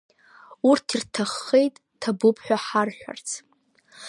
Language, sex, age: Abkhazian, female, under 19